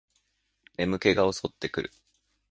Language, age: Japanese, 19-29